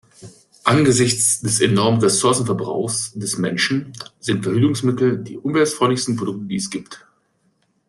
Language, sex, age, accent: German, male, 30-39, Deutschland Deutsch